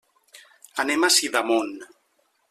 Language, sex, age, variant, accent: Catalan, male, 40-49, Valencià meridional, valencià